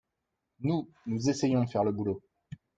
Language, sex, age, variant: French, male, 30-39, Français de métropole